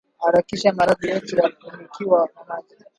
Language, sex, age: Swahili, male, 19-29